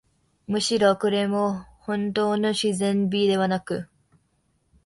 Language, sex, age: Japanese, female, under 19